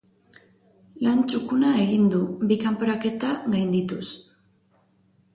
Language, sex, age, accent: Basque, female, 30-39, Mendebalekoa (Araba, Bizkaia, Gipuzkoako mendebaleko herri batzuk)